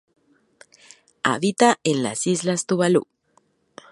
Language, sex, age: Spanish, female, 30-39